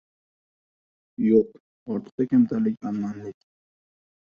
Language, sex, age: Uzbek, male, 19-29